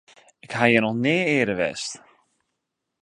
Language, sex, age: Western Frisian, male, 19-29